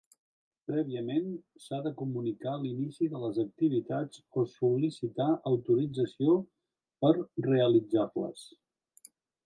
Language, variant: Catalan, Central